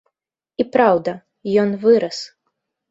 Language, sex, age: Belarusian, female, 19-29